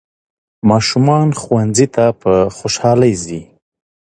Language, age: Pashto, 30-39